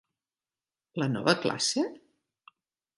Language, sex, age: Catalan, female, 60-69